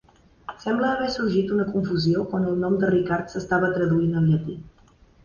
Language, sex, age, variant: Catalan, female, 19-29, Central